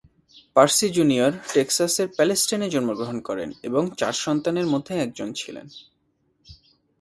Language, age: Bengali, 19-29